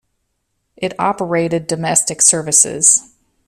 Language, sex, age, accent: English, female, 50-59, United States English